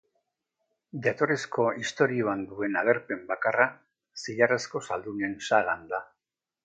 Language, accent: Basque, Mendebalekoa (Araba, Bizkaia, Gipuzkoako mendebaleko herri batzuk)